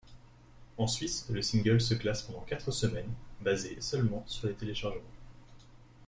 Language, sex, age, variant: French, male, 19-29, Français de métropole